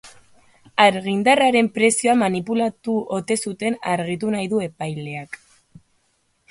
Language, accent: Basque, Erdialdekoa edo Nafarra (Gipuzkoa, Nafarroa)